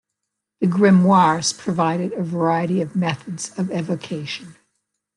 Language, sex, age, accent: English, female, 70-79, United States English